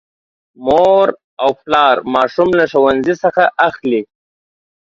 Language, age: Pashto, 19-29